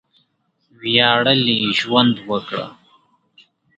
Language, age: Pashto, 19-29